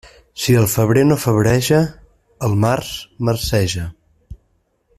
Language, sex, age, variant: Catalan, male, 30-39, Central